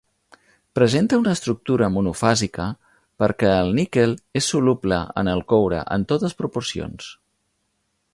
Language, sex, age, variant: Catalan, male, 50-59, Central